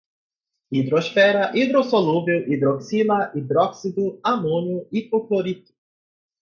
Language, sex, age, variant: Portuguese, male, 19-29, Portuguese (Brasil)